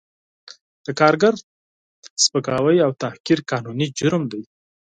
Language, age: Pashto, 19-29